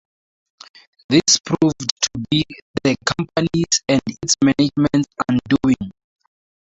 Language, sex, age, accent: English, male, 19-29, Southern African (South Africa, Zimbabwe, Namibia)